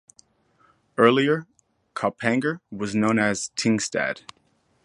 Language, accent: English, United States English